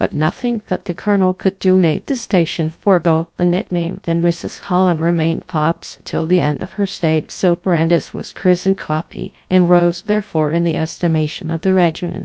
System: TTS, GlowTTS